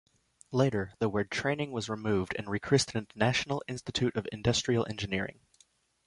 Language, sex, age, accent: English, male, 19-29, United States English